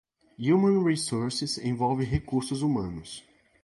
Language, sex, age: Portuguese, male, 19-29